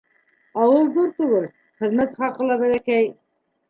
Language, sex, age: Bashkir, female, 60-69